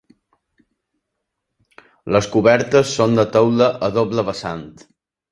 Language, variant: Catalan, Balear